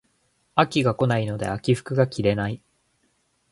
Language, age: Japanese, 19-29